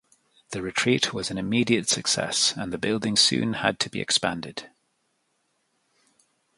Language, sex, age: English, male, 40-49